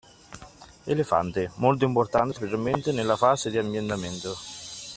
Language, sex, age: Italian, male, 30-39